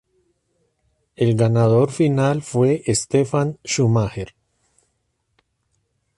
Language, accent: Spanish, Andino-Pacífico: Colombia, Perú, Ecuador, oeste de Bolivia y Venezuela andina